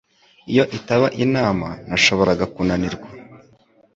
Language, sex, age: Kinyarwanda, male, 19-29